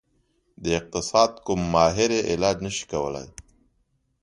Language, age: Pashto, 40-49